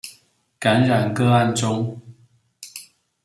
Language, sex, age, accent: Chinese, male, 30-39, 出生地：彰化縣